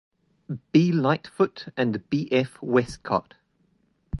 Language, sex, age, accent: English, male, 40-49, New Zealand English